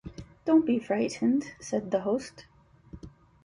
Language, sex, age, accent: English, female, 19-29, United States English